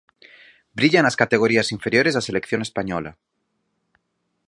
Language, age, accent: Galician, 30-39, Normativo (estándar)